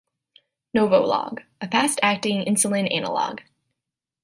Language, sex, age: English, female, 19-29